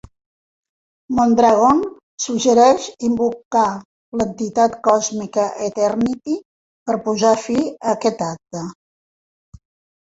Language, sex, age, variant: Catalan, female, 70-79, Central